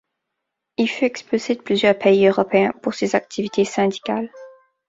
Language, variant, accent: French, Français d'Amérique du Nord, Français du Canada